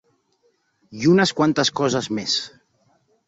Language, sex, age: Catalan, male, 30-39